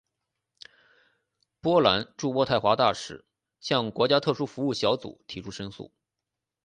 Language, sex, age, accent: Chinese, male, 19-29, 出生地：山东省